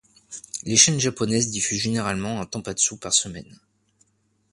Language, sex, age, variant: French, male, 30-39, Français de métropole